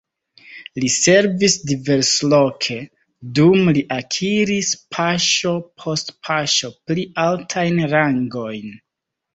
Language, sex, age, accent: Esperanto, male, 30-39, Internacia